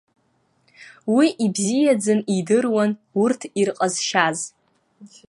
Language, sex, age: Abkhazian, female, under 19